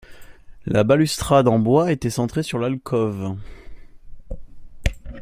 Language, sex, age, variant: French, male, under 19, Français de métropole